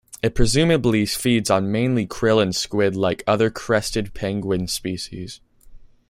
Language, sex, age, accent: English, male, under 19, United States English